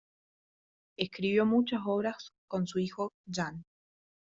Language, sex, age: Spanish, female, 19-29